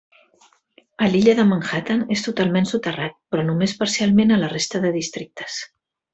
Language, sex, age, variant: Catalan, female, 50-59, Central